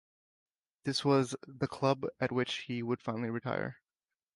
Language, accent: English, United States English